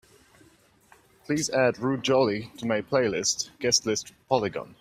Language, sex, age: English, male, 19-29